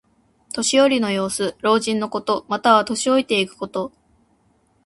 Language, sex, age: Japanese, female, 19-29